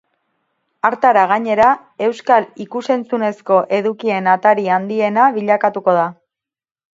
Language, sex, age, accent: Basque, female, 30-39, Erdialdekoa edo Nafarra (Gipuzkoa, Nafarroa)